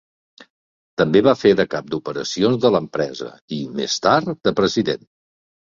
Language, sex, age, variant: Catalan, male, 50-59, Nord-Occidental